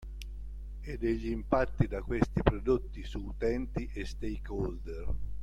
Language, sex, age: Italian, male, 60-69